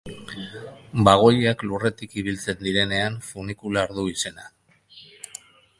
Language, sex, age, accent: Basque, male, 50-59, Mendebalekoa (Araba, Bizkaia, Gipuzkoako mendebaleko herri batzuk)